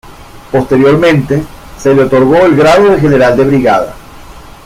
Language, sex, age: Spanish, male, 50-59